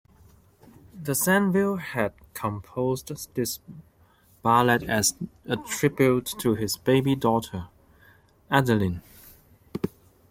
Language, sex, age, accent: English, male, 30-39, Hong Kong English